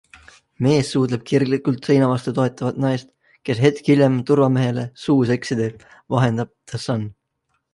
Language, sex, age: Estonian, male, 19-29